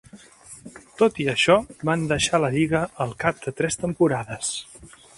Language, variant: Catalan, Central